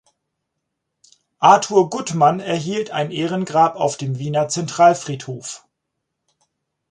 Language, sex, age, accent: German, male, 40-49, Deutschland Deutsch